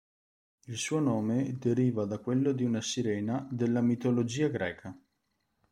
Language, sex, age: Italian, male, 19-29